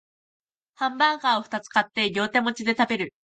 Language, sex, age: Japanese, female, under 19